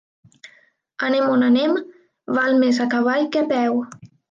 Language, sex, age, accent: Catalan, female, 19-29, valencià